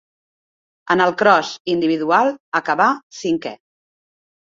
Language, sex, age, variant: Catalan, female, 40-49, Central